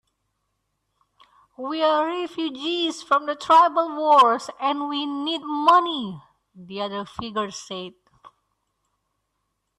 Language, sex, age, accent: English, female, 30-39, Malaysian English